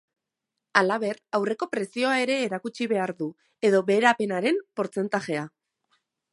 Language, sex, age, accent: Basque, female, 19-29, Erdialdekoa edo Nafarra (Gipuzkoa, Nafarroa)